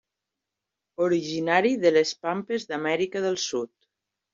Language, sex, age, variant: Catalan, female, 40-49, Septentrional